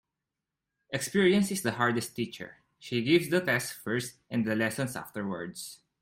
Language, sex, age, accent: English, male, 19-29, Filipino